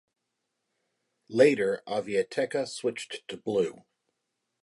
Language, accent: English, United States English